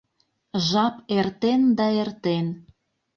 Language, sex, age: Mari, female, 40-49